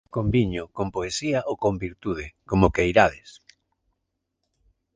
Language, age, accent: Galician, 40-49, Normativo (estándar)